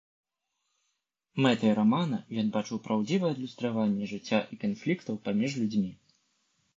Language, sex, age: Belarusian, male, 19-29